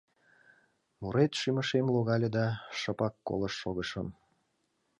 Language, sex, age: Mari, male, 19-29